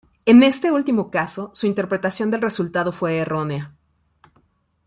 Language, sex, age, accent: Spanish, female, 40-49, México